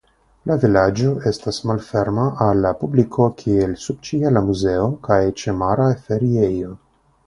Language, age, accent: Esperanto, 30-39, Internacia